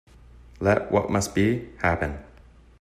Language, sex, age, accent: English, male, 19-29, United States English